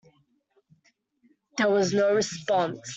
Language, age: English, under 19